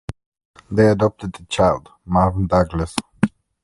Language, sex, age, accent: English, male, 30-39, United States English